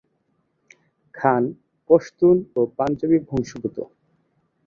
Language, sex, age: Bengali, male, 19-29